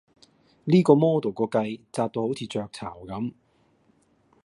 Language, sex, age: Cantonese, male, 40-49